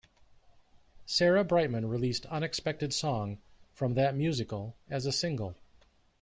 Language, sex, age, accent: English, male, 50-59, United States English